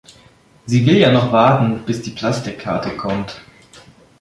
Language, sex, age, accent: German, male, under 19, Deutschland Deutsch